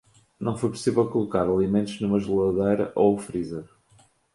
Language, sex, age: Portuguese, male, 40-49